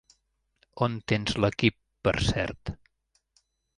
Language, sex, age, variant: Catalan, male, 50-59, Central